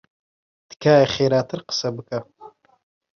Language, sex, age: Central Kurdish, male, 19-29